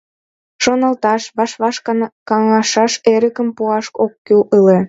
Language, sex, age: Mari, female, 19-29